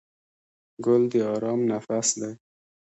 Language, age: Pashto, 19-29